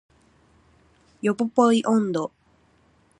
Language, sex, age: Japanese, female, 19-29